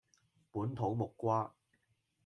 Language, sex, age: Cantonese, male, 19-29